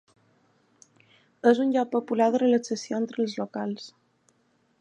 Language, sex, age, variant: Catalan, female, 19-29, Balear